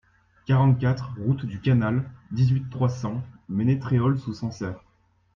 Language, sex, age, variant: French, male, under 19, Français de métropole